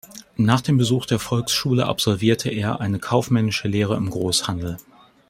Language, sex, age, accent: German, male, 40-49, Deutschland Deutsch